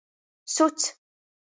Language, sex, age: Latgalian, female, 19-29